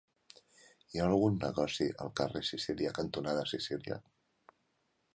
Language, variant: Catalan, Central